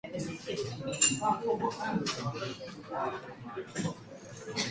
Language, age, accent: Chinese, 19-29, 出生地：北京市